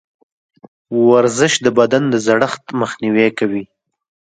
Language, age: Pashto, 19-29